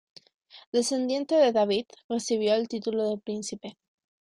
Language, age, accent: Spanish, 19-29, Chileno: Chile, Cuyo